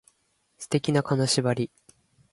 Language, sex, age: Japanese, male, 19-29